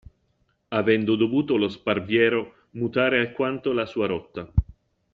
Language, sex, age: Italian, male, 50-59